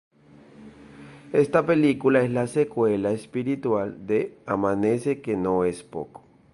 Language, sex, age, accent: Spanish, male, 19-29, Andino-Pacífico: Colombia, Perú, Ecuador, oeste de Bolivia y Venezuela andina